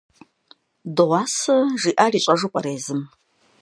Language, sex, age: Kabardian, female, 40-49